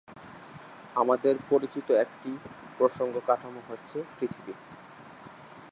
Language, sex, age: Bengali, male, 19-29